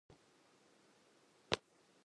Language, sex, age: English, female, 19-29